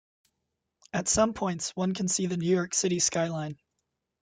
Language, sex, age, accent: English, male, 30-39, United States English